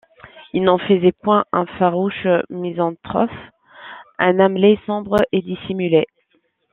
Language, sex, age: French, female, 19-29